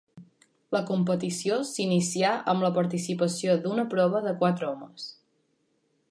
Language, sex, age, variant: Catalan, female, under 19, Central